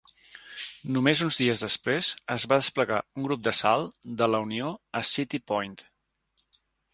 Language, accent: Catalan, central; septentrional